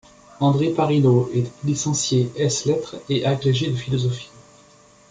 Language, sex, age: French, male, 50-59